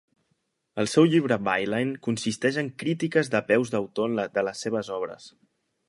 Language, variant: Catalan, Central